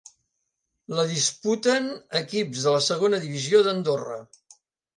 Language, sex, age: Catalan, male, 70-79